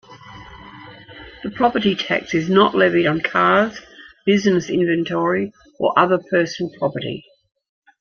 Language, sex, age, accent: English, female, 60-69, Australian English